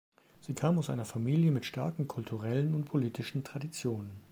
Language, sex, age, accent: German, male, 40-49, Deutschland Deutsch